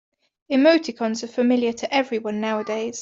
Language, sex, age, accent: English, female, 30-39, England English